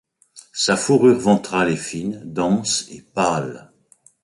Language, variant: French, Français de métropole